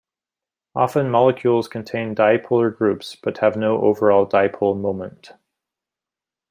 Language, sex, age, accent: English, male, 30-39, United States English